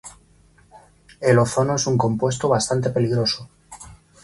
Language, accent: Spanish, España: Centro-Sur peninsular (Madrid, Toledo, Castilla-La Mancha)